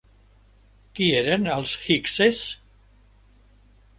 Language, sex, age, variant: Catalan, male, 70-79, Central